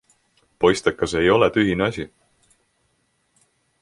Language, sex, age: Estonian, male, 19-29